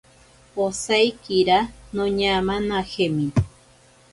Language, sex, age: Ashéninka Perené, female, 40-49